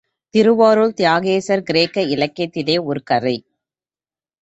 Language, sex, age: Tamil, female, 30-39